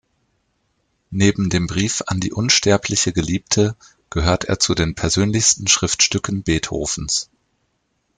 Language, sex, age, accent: German, male, 40-49, Deutschland Deutsch